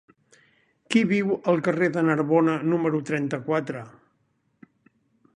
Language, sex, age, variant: Catalan, male, 70-79, Central